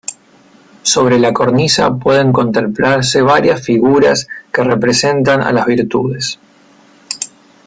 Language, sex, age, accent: Spanish, male, 30-39, Rioplatense: Argentina, Uruguay, este de Bolivia, Paraguay